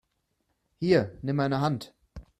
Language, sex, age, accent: German, male, 30-39, Deutschland Deutsch